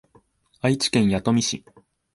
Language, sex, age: Japanese, male, 19-29